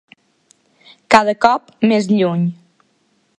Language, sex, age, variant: Catalan, female, under 19, Balear